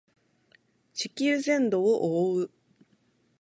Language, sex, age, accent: Japanese, female, 19-29, 東京